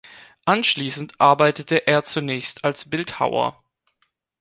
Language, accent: German, Deutschland Deutsch